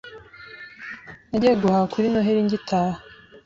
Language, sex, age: Kinyarwanda, female, 19-29